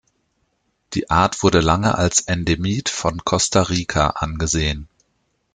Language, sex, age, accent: German, male, 40-49, Deutschland Deutsch